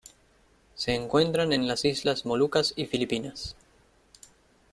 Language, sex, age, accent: Spanish, male, 19-29, Rioplatense: Argentina, Uruguay, este de Bolivia, Paraguay